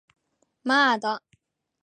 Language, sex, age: Japanese, female, 19-29